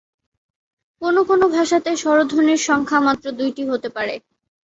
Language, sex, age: Bengali, female, 19-29